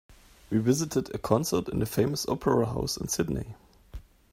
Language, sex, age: English, male, 30-39